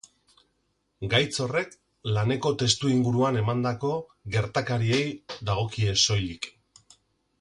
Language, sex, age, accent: Basque, male, 40-49, Erdialdekoa edo Nafarra (Gipuzkoa, Nafarroa)